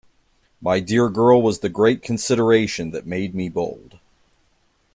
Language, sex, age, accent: English, male, 30-39, United States English